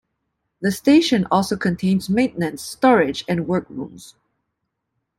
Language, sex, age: English, female, 30-39